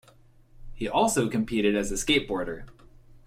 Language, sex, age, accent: English, male, 30-39, United States English